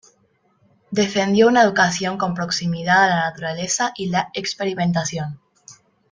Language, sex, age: Spanish, female, under 19